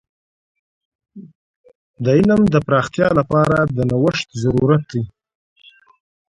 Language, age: Pashto, 30-39